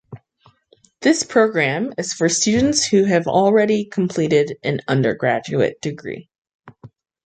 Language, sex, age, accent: English, female, 19-29, United States English